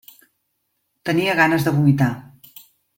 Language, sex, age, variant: Catalan, female, 40-49, Central